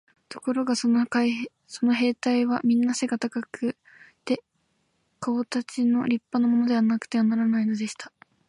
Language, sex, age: Japanese, female, 19-29